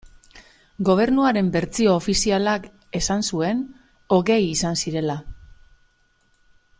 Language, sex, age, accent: Basque, female, 50-59, Mendebalekoa (Araba, Bizkaia, Gipuzkoako mendebaleko herri batzuk)